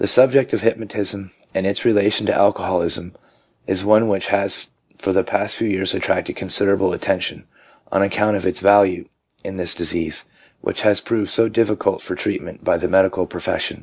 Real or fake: real